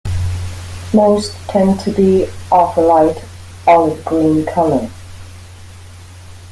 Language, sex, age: English, female, 30-39